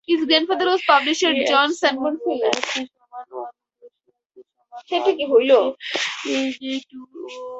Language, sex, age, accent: English, female, 19-29, United States English